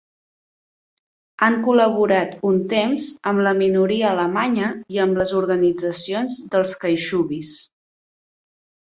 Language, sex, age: Catalan, female, 30-39